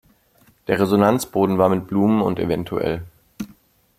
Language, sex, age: German, male, 19-29